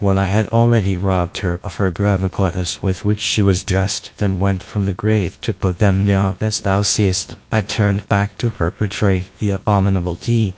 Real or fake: fake